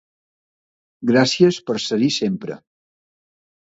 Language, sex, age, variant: Catalan, male, 60-69, Balear